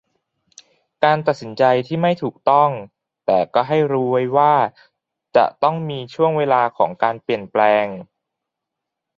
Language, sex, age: Thai, male, 19-29